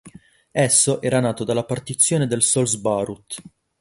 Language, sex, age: Italian, male, 19-29